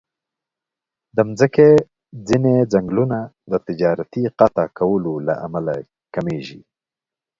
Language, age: Pashto, 50-59